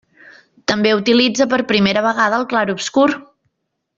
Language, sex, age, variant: Catalan, female, 40-49, Nord-Occidental